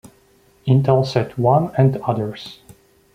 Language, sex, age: English, male, 19-29